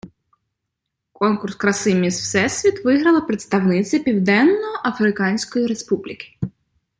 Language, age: Ukrainian, 19-29